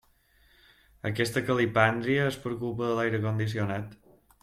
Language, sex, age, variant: Catalan, male, 30-39, Balear